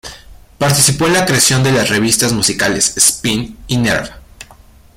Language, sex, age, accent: Spanish, male, 19-29, México